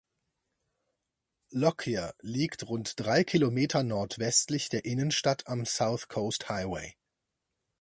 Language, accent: German, Deutschland Deutsch